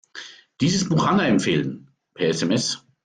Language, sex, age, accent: German, male, 50-59, Deutschland Deutsch